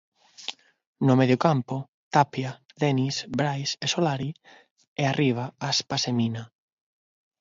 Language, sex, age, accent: Galician, male, 19-29, Normativo (estándar); Neofalante